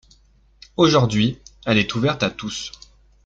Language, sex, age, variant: French, male, 19-29, Français de métropole